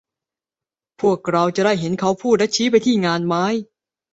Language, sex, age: Thai, female, under 19